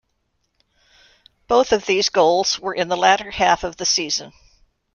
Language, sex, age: English, female, 70-79